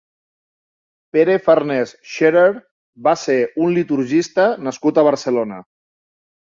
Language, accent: Catalan, Lleidatà